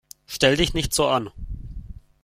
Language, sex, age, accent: German, male, 19-29, Deutschland Deutsch